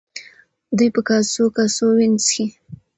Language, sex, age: Pashto, female, 19-29